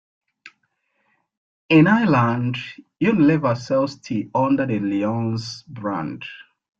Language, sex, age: English, male, 30-39